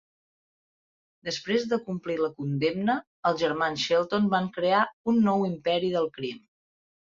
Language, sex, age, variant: Catalan, female, 30-39, Central